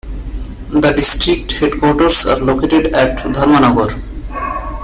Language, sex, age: English, male, 19-29